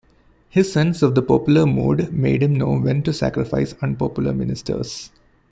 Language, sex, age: English, male, 19-29